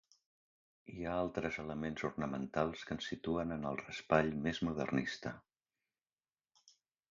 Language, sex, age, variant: Catalan, male, 50-59, Central